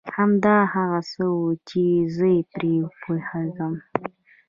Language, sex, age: Pashto, female, 19-29